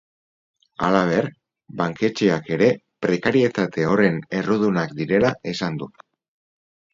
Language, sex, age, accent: Basque, male, 40-49, Erdialdekoa edo Nafarra (Gipuzkoa, Nafarroa)